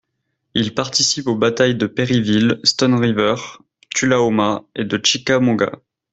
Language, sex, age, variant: French, male, 19-29, Français de métropole